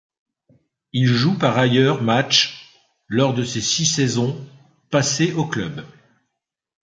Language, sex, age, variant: French, male, 50-59, Français de métropole